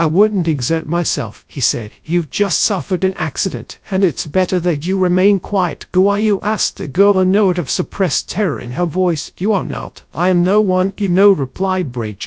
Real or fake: fake